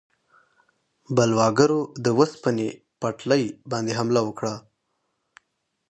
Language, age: Pashto, 19-29